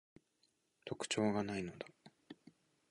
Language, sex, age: Japanese, male, 19-29